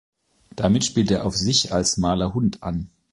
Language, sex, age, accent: German, male, 40-49, Deutschland Deutsch